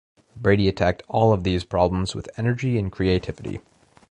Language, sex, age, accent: English, male, 19-29, United States English